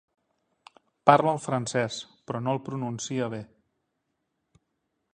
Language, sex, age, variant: Catalan, male, 30-39, Central